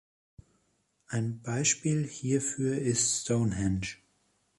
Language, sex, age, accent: German, male, 30-39, Deutschland Deutsch